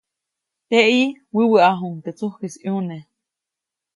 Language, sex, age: Copainalá Zoque, female, 19-29